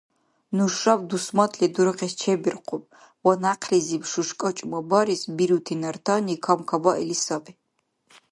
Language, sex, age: Dargwa, female, 19-29